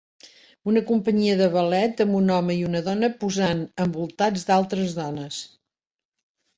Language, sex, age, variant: Catalan, female, 70-79, Central